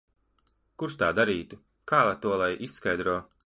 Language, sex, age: Latvian, male, 30-39